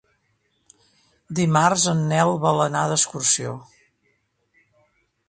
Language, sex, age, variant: Catalan, male, 60-69, Central